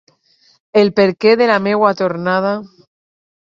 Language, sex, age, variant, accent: Catalan, female, 30-39, Alacantí, valencià